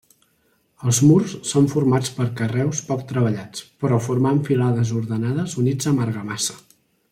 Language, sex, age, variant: Catalan, male, 19-29, Central